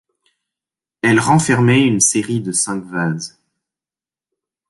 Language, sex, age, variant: French, male, 19-29, Français de métropole